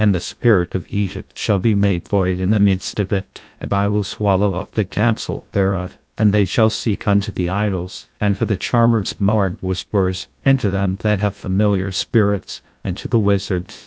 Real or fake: fake